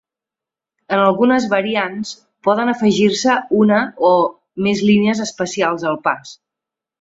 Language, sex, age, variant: Catalan, female, 40-49, Central